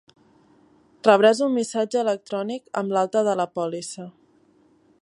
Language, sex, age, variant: Catalan, female, 19-29, Central